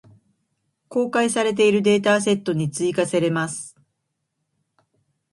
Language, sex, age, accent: Japanese, female, 50-59, 標準語; 東京